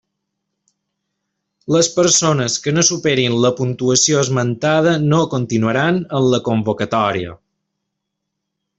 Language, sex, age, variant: Catalan, male, 30-39, Balear